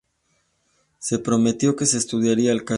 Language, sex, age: Spanish, male, 30-39